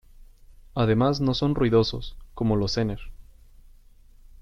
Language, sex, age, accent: Spanish, male, 19-29, México